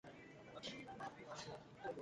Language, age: English, 19-29